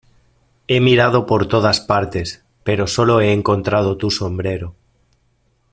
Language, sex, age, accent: Spanish, male, 40-49, España: Norte peninsular (Asturias, Castilla y León, Cantabria, País Vasco, Navarra, Aragón, La Rioja, Guadalajara, Cuenca)